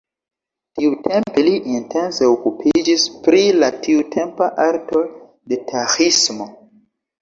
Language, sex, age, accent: Esperanto, male, 19-29, Internacia